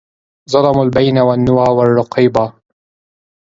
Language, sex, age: Arabic, male, 19-29